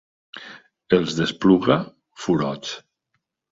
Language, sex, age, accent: Catalan, male, 40-49, valencià